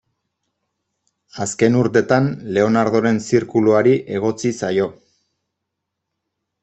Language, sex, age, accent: Basque, male, 30-39, Erdialdekoa edo Nafarra (Gipuzkoa, Nafarroa)